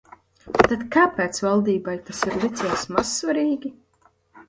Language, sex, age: Latvian, female, 19-29